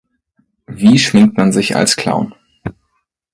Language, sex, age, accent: German, male, 19-29, Deutschland Deutsch